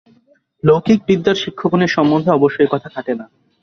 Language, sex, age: Bengali, male, 19-29